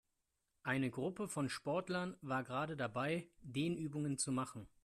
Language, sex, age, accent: German, male, 30-39, Deutschland Deutsch